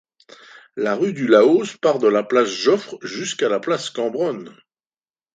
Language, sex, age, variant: French, male, 60-69, Français de métropole